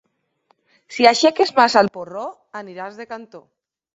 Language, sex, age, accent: Catalan, female, 30-39, valencià